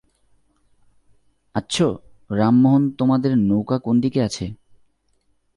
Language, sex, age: Bengali, male, 19-29